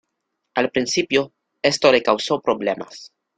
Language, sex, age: Spanish, male, 19-29